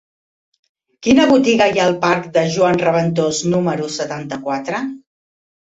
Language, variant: Catalan, Central